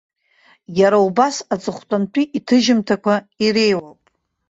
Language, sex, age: Abkhazian, female, 50-59